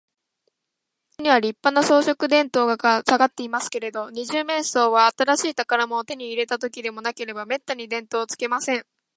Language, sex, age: Japanese, female, 19-29